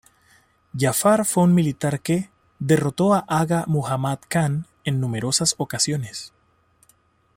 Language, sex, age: Spanish, male, 30-39